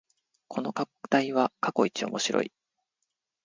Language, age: Japanese, 30-39